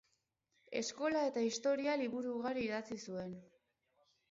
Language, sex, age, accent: Basque, female, 19-29, Mendebalekoa (Araba, Bizkaia, Gipuzkoako mendebaleko herri batzuk)